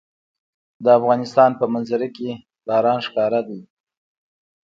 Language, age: Pashto, 30-39